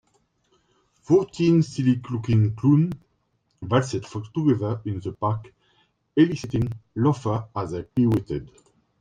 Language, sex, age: English, male, 40-49